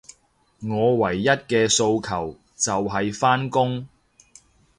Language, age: Cantonese, 30-39